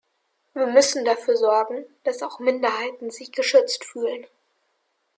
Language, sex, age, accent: German, male, under 19, Deutschland Deutsch